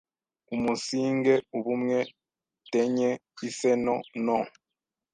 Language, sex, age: Kinyarwanda, male, 19-29